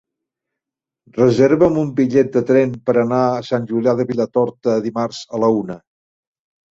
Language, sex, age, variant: Catalan, male, 70-79, Central